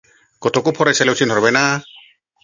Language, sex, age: Bodo, female, 40-49